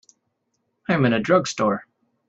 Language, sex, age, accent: English, male, 19-29, United States English